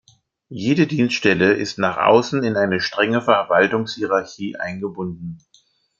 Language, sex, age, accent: German, male, 50-59, Deutschland Deutsch